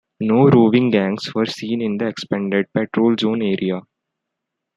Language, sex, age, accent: English, male, 19-29, India and South Asia (India, Pakistan, Sri Lanka)